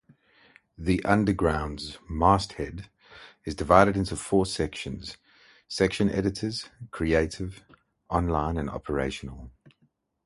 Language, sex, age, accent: English, male, 40-49, Southern African (South Africa, Zimbabwe, Namibia)